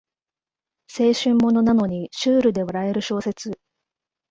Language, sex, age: Japanese, female, 19-29